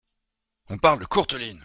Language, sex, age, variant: French, male, 19-29, Français de métropole